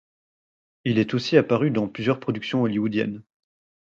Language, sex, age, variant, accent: French, male, 30-39, Français d'Europe, Français de Belgique